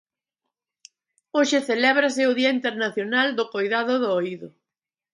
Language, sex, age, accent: Galician, female, 40-49, Atlántico (seseo e gheada)